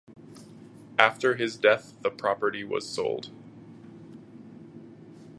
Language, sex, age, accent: English, male, 19-29, United States English